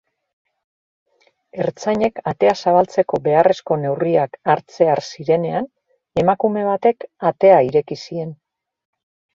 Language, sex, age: Basque, female, 40-49